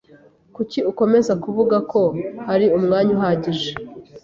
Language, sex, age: Kinyarwanda, female, 30-39